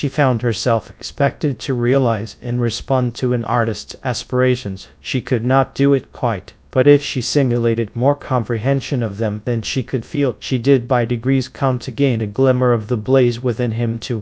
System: TTS, GradTTS